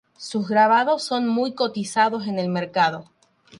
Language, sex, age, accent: Spanish, female, 19-29, Rioplatense: Argentina, Uruguay, este de Bolivia, Paraguay